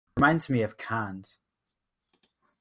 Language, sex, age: English, male, 19-29